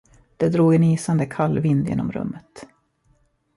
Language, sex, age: Swedish, male, 30-39